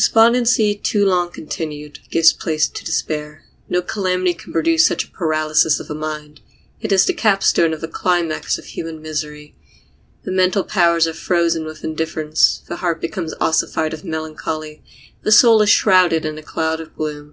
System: none